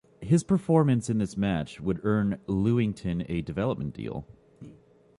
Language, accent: English, Canadian English